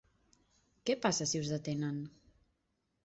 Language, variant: Catalan, Central